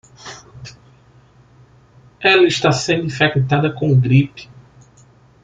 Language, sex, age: Portuguese, male, 30-39